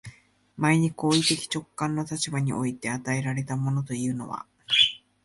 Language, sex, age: Japanese, male, 19-29